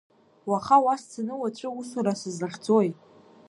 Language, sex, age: Abkhazian, female, under 19